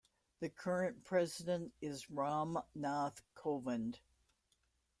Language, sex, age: English, female, 70-79